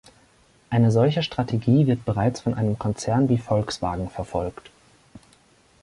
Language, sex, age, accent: German, male, 19-29, Deutschland Deutsch